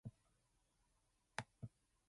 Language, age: English, 19-29